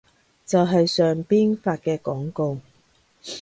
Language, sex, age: Cantonese, female, 30-39